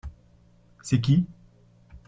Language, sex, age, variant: French, male, 19-29, Français de métropole